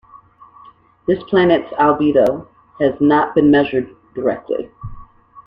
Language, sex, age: English, female, 19-29